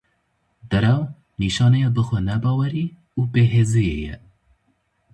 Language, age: Kurdish, 19-29